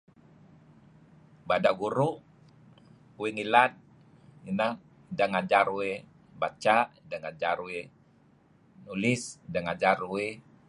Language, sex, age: Kelabit, male, 50-59